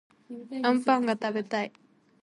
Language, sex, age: Japanese, female, 19-29